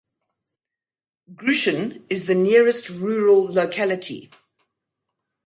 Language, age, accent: English, 50-59, Southern African (South Africa, Zimbabwe, Namibia)